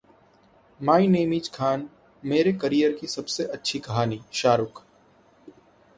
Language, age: Hindi, 30-39